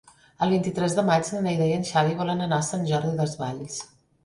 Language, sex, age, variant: Catalan, female, 50-59, Central